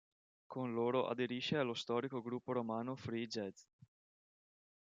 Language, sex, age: Italian, male, 30-39